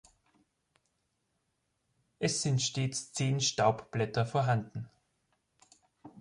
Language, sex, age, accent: German, male, 19-29, Österreichisches Deutsch